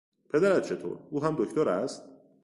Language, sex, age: Persian, male, 30-39